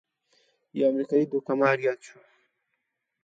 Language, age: Pashto, 19-29